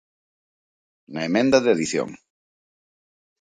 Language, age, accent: Galician, 40-49, Central (gheada)